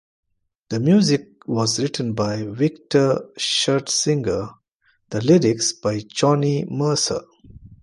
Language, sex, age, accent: English, male, 40-49, India and South Asia (India, Pakistan, Sri Lanka)